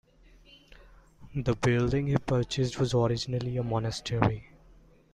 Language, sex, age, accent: English, male, 19-29, India and South Asia (India, Pakistan, Sri Lanka)